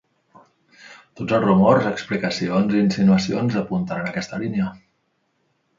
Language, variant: Catalan, Central